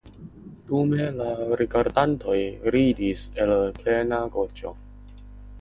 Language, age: Esperanto, under 19